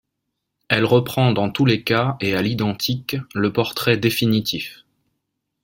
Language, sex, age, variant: French, male, 30-39, Français de métropole